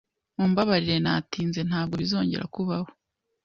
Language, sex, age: Kinyarwanda, female, 19-29